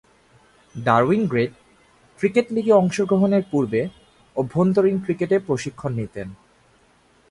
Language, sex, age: Bengali, male, 19-29